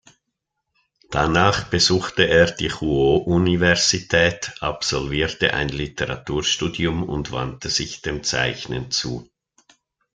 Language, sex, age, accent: German, male, 60-69, Schweizerdeutsch